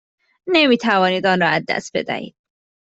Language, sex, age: Persian, female, 30-39